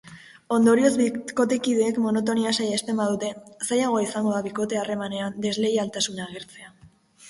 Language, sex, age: Basque, female, under 19